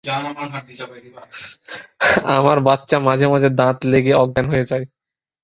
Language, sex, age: Bengali, male, 19-29